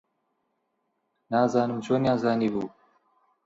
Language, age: Central Kurdish, 19-29